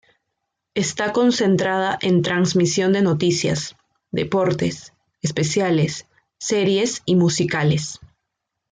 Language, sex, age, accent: Spanish, female, 19-29, Andino-Pacífico: Colombia, Perú, Ecuador, oeste de Bolivia y Venezuela andina